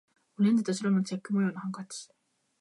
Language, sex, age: Japanese, female, under 19